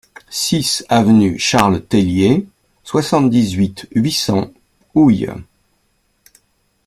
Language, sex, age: French, male, 60-69